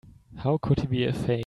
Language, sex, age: English, male, 19-29